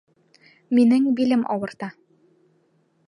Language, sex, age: Bashkir, female, 19-29